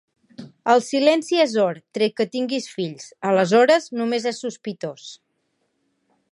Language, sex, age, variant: Catalan, female, 19-29, Central